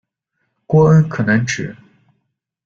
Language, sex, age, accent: Chinese, male, 30-39, 出生地：江苏省